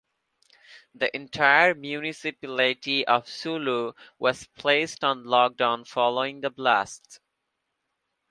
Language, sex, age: English, male, 19-29